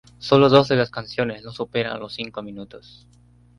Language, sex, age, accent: Spanish, male, 19-29, Andino-Pacífico: Colombia, Perú, Ecuador, oeste de Bolivia y Venezuela andina